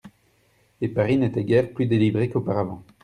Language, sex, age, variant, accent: French, male, 30-39, Français d'Europe, Français de Belgique